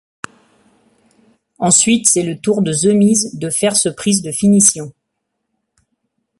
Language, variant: French, Français de métropole